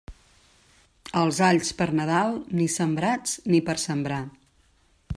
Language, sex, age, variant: Catalan, female, 40-49, Central